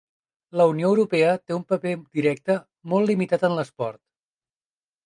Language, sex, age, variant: Catalan, male, 30-39, Central